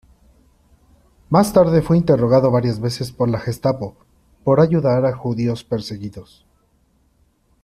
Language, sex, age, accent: Spanish, male, 30-39, México